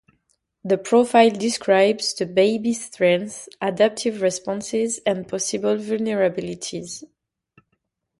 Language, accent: English, United States English